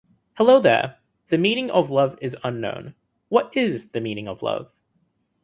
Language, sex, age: English, male, 19-29